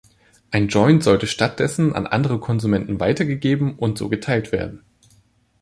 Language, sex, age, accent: German, male, 19-29, Deutschland Deutsch